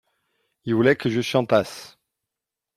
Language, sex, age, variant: French, male, 40-49, Français d'Europe